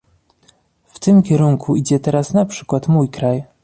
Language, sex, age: Polish, male, 19-29